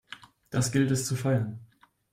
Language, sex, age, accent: German, male, 19-29, Deutschland Deutsch